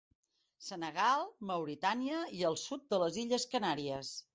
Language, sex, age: Catalan, female, 60-69